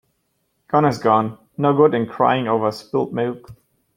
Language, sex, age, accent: English, male, 19-29, United States English